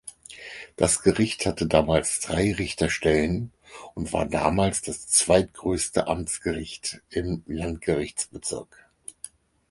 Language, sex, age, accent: German, male, 50-59, Deutschland Deutsch